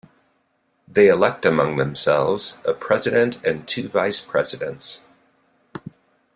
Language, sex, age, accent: English, male, 50-59, United States English